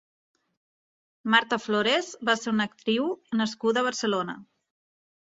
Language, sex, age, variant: Catalan, female, 30-39, Nord-Occidental